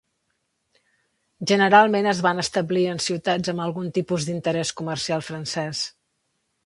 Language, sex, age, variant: Catalan, female, 40-49, Central